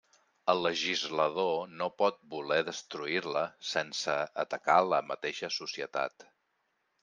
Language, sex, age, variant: Catalan, male, 40-49, Central